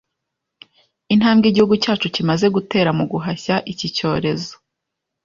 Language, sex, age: Kinyarwanda, female, 19-29